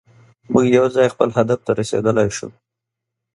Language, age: Pashto, 30-39